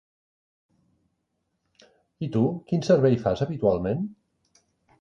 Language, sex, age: Catalan, male, 60-69